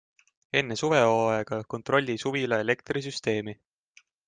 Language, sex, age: Estonian, male, 19-29